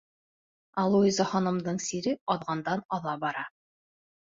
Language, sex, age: Bashkir, female, 30-39